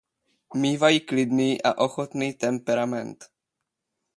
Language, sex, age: Czech, male, 19-29